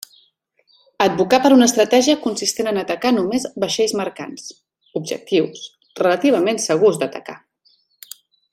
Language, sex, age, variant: Catalan, female, 30-39, Central